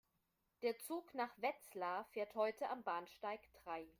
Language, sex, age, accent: German, female, 50-59, Deutschland Deutsch